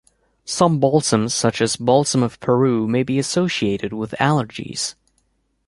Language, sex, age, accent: English, male, 30-39, United States English